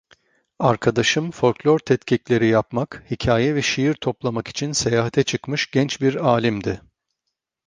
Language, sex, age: Turkish, male, 50-59